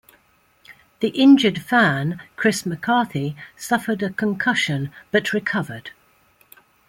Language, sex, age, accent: English, female, 70-79, England English